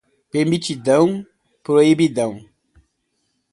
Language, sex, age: Portuguese, male, 50-59